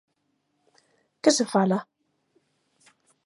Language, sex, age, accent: Galician, female, 30-39, Central (gheada); Normativo (estándar)